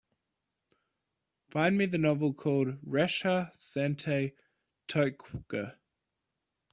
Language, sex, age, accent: English, male, 19-29, Australian English